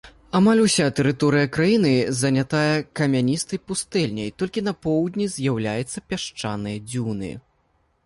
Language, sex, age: Belarusian, male, 30-39